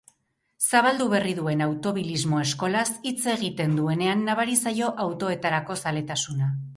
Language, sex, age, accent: Basque, female, 40-49, Erdialdekoa edo Nafarra (Gipuzkoa, Nafarroa)